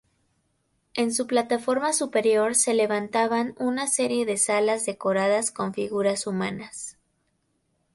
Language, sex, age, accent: Spanish, female, 19-29, México